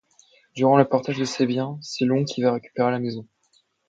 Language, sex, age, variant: French, male, 40-49, Français de métropole